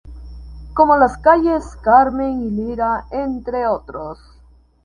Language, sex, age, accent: Spanish, male, under 19, Andino-Pacífico: Colombia, Perú, Ecuador, oeste de Bolivia y Venezuela andina